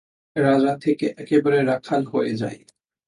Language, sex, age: Bengali, male, 19-29